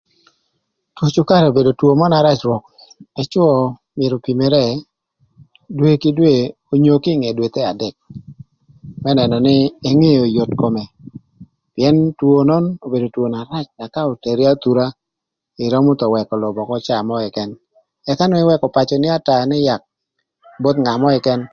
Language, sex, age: Thur, male, 40-49